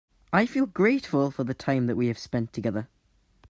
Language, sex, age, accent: English, male, under 19, England English